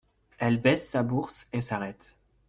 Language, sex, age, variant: French, male, 30-39, Français de métropole